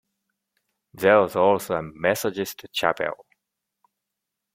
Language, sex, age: English, male, 50-59